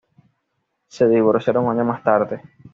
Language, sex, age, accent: Spanish, male, 19-29, Caribe: Cuba, Venezuela, Puerto Rico, República Dominicana, Panamá, Colombia caribeña, México caribeño, Costa del golfo de México